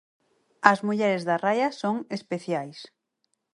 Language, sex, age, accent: Galician, female, 30-39, Oriental (común en zona oriental)